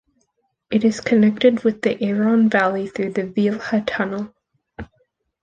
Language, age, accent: English, under 19, United States English